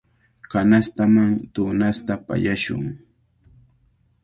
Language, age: Cajatambo North Lima Quechua, 19-29